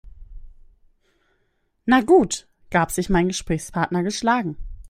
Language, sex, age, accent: German, female, 19-29, Deutschland Deutsch